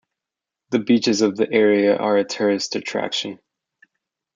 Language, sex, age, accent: English, male, 19-29, United States English